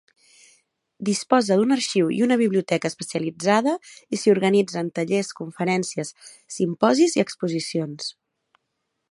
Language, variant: Catalan, Central